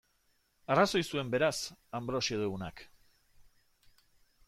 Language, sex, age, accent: Basque, male, 50-59, Mendebalekoa (Araba, Bizkaia, Gipuzkoako mendebaleko herri batzuk)